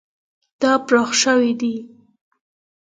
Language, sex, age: Pashto, female, under 19